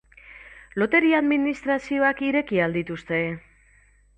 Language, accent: Basque, Mendebalekoa (Araba, Bizkaia, Gipuzkoako mendebaleko herri batzuk)